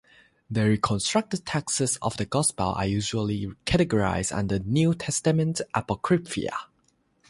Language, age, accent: English, 19-29, United States English; Malaysian English